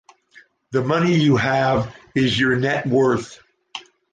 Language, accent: English, United States English